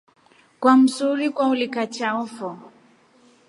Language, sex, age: Rombo, female, 19-29